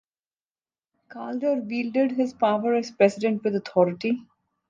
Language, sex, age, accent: English, female, 30-39, India and South Asia (India, Pakistan, Sri Lanka)